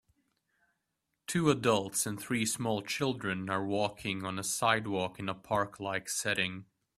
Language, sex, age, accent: English, male, 19-29, England English